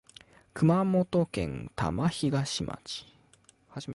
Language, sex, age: Japanese, male, 19-29